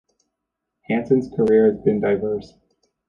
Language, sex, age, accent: English, male, 30-39, United States English